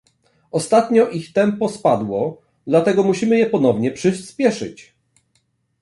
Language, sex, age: Polish, male, 30-39